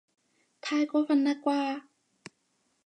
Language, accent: Cantonese, 广州音